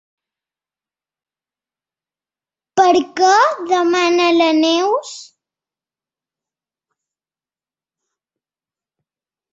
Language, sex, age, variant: Catalan, male, 50-59, Balear